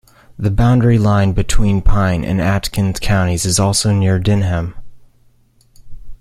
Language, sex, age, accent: English, male, 19-29, United States English